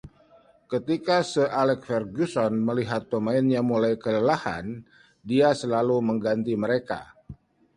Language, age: Indonesian, 50-59